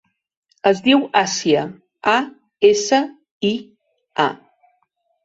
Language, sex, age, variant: Catalan, female, 50-59, Central